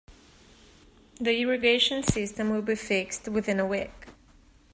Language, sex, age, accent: English, female, 40-49, United States English